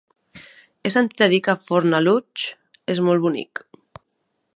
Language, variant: Catalan, Central